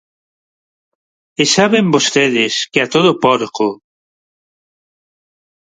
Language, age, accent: Galician, 40-49, Neofalante